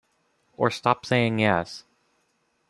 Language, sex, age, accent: English, male, 19-29, United States English